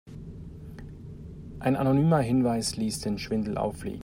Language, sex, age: German, male, 40-49